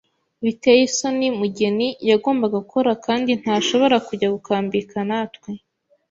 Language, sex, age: Kinyarwanda, female, 19-29